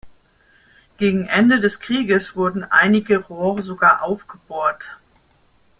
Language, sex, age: German, male, 50-59